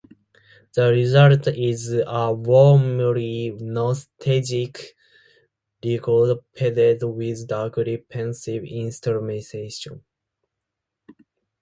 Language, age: English, 19-29